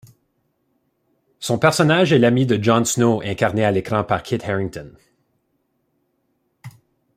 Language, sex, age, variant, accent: French, male, 30-39, Français d'Amérique du Nord, Français du Canada